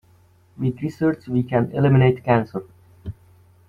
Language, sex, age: English, male, 19-29